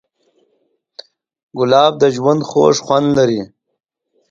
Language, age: Pashto, 40-49